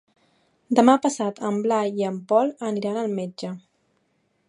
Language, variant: Catalan, Balear